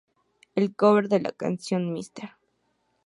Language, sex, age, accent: Spanish, female, under 19, México